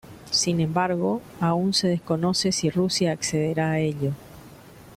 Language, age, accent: Spanish, 50-59, Rioplatense: Argentina, Uruguay, este de Bolivia, Paraguay